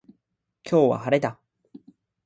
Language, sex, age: Japanese, male, 19-29